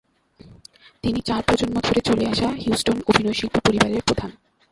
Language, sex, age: Bengali, female, 19-29